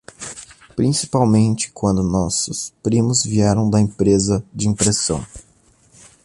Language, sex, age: Portuguese, male, 19-29